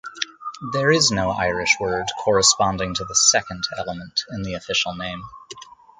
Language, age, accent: English, 30-39, United States English